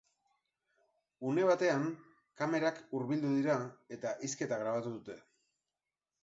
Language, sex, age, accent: Basque, male, 50-59, Erdialdekoa edo Nafarra (Gipuzkoa, Nafarroa)